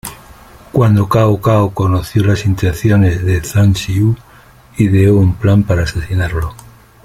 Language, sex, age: Spanish, male, 60-69